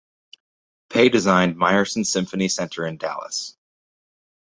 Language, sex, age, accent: English, male, 19-29, United States English